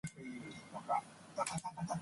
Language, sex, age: English, female, 19-29